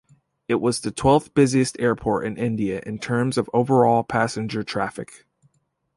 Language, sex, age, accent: English, male, 19-29, United States English